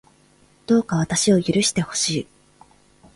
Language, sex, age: Japanese, female, 19-29